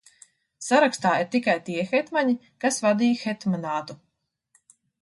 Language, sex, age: Latvian, female, 30-39